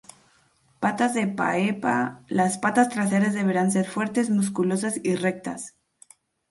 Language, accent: Spanish, México